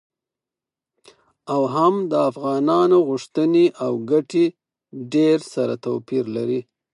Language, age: Pashto, 30-39